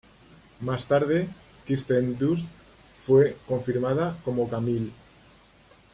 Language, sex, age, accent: Spanish, male, 40-49, España: Centro-Sur peninsular (Madrid, Toledo, Castilla-La Mancha)